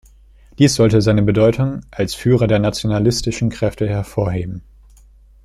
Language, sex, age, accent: German, male, under 19, Deutschland Deutsch